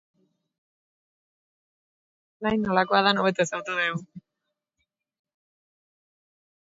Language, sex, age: Basque, female, 30-39